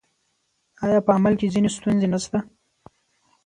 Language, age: Pashto, 19-29